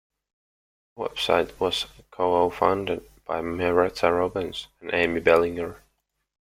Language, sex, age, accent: English, male, 19-29, United States English